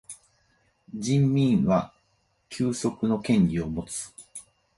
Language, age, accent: Japanese, 50-59, 標準語